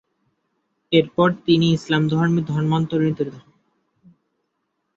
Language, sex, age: Bengali, male, 19-29